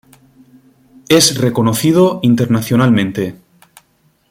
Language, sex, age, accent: Spanish, male, 40-49, España: Sur peninsular (Andalucia, Extremadura, Murcia)